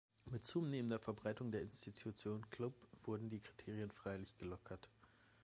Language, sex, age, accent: German, male, 19-29, Deutschland Deutsch